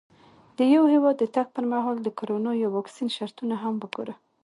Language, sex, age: Pashto, female, 19-29